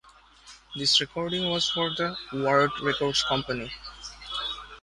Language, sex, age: English, male, 19-29